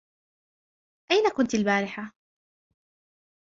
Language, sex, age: Arabic, female, 19-29